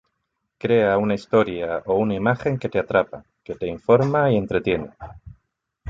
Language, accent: Spanish, España: Sur peninsular (Andalucia, Extremadura, Murcia)